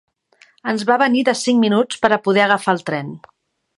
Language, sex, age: Catalan, female, 50-59